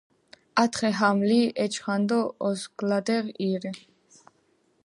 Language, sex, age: Georgian, female, under 19